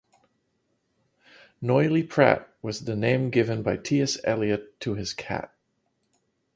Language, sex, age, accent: English, male, 40-49, United States English